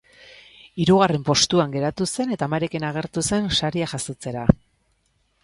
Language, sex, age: Basque, female, 40-49